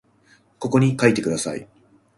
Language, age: Japanese, 30-39